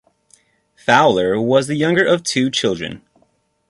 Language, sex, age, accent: English, male, 30-39, United States English